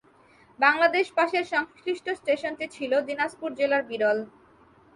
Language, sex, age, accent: Bengali, female, 19-29, শুদ্ধ বাংলা